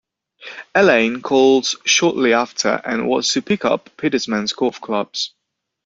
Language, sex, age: English, male, 30-39